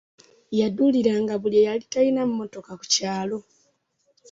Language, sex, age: Ganda, female, 30-39